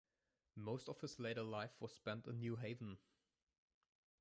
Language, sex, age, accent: English, male, 19-29, United States English